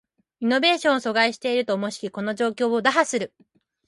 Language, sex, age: Japanese, female, 19-29